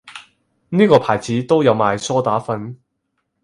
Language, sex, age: Cantonese, male, 30-39